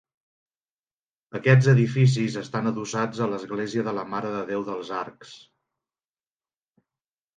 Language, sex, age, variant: Catalan, male, 40-49, Central